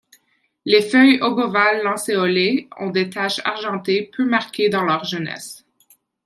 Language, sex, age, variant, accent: French, female, 19-29, Français d'Amérique du Nord, Français du Canada